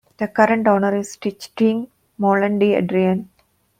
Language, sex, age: English, female, 40-49